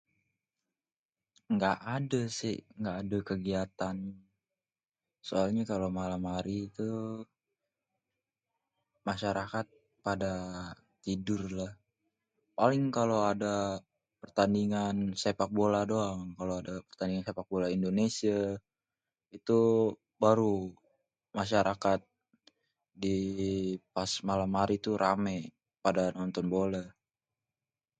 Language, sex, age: Betawi, male, 19-29